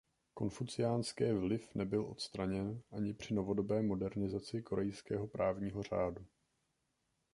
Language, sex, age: Czech, male, 19-29